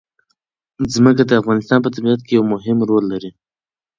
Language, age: Pashto, 19-29